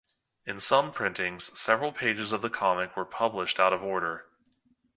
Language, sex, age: English, male, 30-39